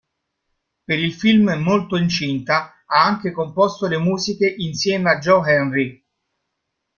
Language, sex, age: Italian, male, 40-49